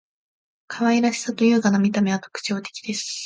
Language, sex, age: Japanese, female, under 19